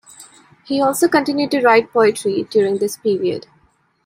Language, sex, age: English, female, 19-29